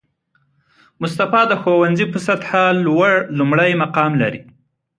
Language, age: Pashto, 30-39